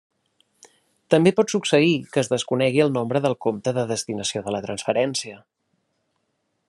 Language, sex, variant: Catalan, male, Central